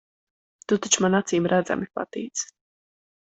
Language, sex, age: Latvian, female, under 19